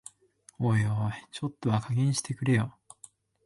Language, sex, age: Japanese, male, 19-29